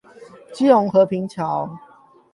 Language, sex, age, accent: Chinese, male, 30-39, 出生地：桃園市